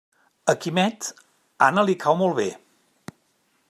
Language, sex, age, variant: Catalan, male, 50-59, Central